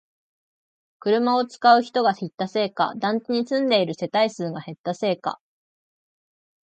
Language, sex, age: Japanese, female, 19-29